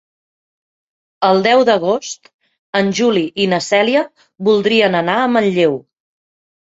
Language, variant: Catalan, Central